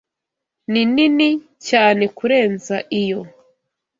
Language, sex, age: Kinyarwanda, female, 19-29